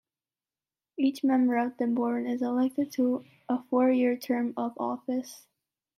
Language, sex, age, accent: English, female, under 19, United States English